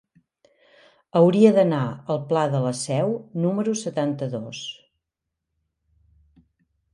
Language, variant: Catalan, Central